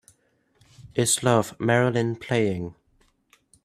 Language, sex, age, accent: English, male, under 19, England English